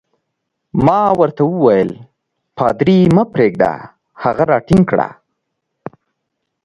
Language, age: Pashto, 19-29